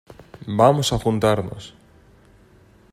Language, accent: Spanish, España: Norte peninsular (Asturias, Castilla y León, Cantabria, País Vasco, Navarra, Aragón, La Rioja, Guadalajara, Cuenca)